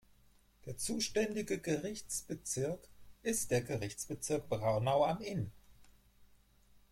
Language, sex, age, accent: German, male, 40-49, Deutschland Deutsch